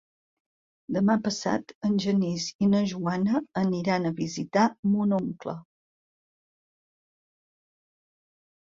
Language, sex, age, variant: Catalan, female, 50-59, Central